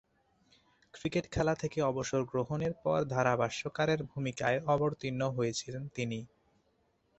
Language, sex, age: Bengali, male, 19-29